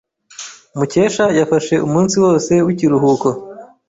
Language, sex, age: Kinyarwanda, male, 30-39